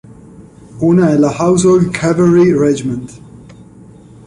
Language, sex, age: Italian, male, 19-29